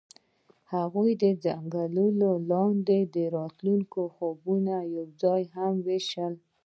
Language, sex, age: Pashto, female, 19-29